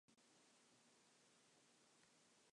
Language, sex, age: English, male, under 19